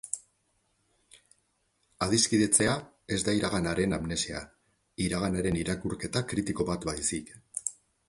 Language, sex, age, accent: Basque, male, 50-59, Mendebalekoa (Araba, Bizkaia, Gipuzkoako mendebaleko herri batzuk)